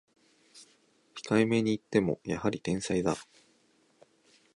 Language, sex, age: Japanese, male, 19-29